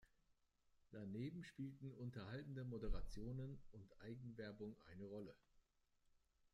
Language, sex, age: German, male, 50-59